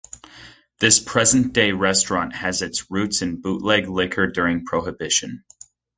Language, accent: English, United States English